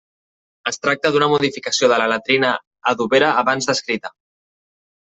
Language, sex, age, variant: Catalan, male, 19-29, Central